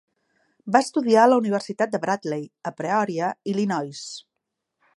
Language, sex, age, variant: Catalan, female, 50-59, Central